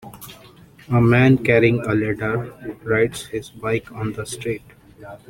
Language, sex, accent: English, male, India and South Asia (India, Pakistan, Sri Lanka)